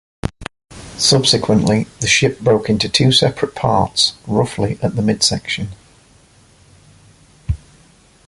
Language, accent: English, England English